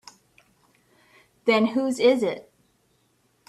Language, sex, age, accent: English, female, 40-49, United States English